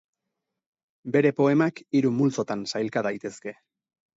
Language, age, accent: Basque, 40-49, Erdialdekoa edo Nafarra (Gipuzkoa, Nafarroa)